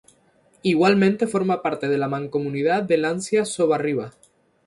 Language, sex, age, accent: Spanish, male, 19-29, España: Islas Canarias